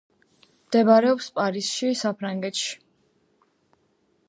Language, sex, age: Georgian, female, under 19